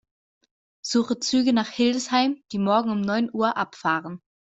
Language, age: German, under 19